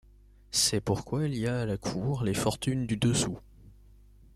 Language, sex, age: French, male, under 19